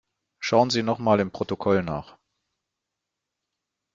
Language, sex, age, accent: German, male, 50-59, Deutschland Deutsch